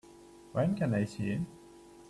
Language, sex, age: English, male, 19-29